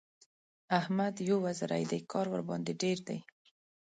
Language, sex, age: Pashto, female, 19-29